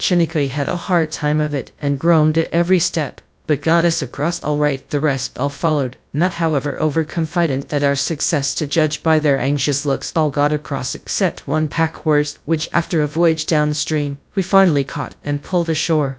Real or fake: fake